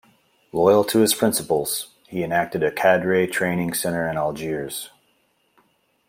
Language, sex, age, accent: English, male, 40-49, United States English